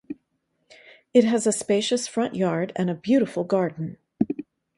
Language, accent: English, United States English